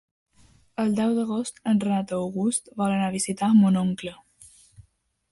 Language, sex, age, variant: Catalan, female, under 19, Balear